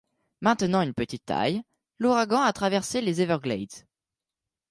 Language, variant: French, Français de métropole